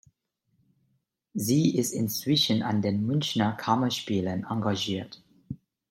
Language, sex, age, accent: German, male, 30-39, Deutschland Deutsch